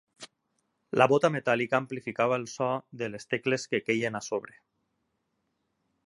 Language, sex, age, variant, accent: Catalan, male, 30-39, Valencià meridional, valencià